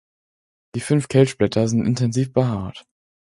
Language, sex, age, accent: German, male, under 19, Deutschland Deutsch